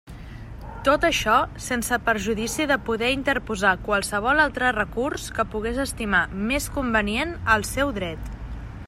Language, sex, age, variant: Catalan, female, 30-39, Central